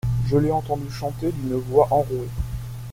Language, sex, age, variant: French, male, 19-29, Français de métropole